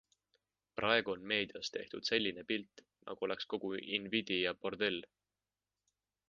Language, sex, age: Estonian, male, 19-29